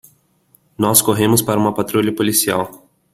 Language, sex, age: Portuguese, male, 19-29